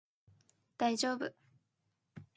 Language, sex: English, female